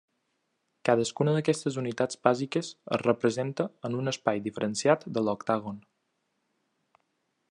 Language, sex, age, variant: Catalan, male, 19-29, Balear